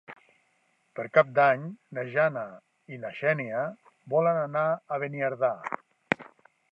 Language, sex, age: Catalan, male, 60-69